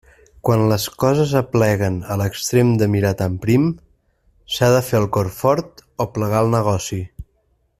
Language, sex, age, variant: Catalan, male, 30-39, Central